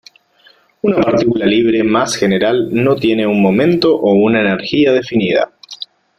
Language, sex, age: Spanish, male, 30-39